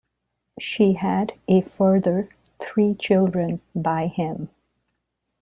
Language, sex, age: English, female, 50-59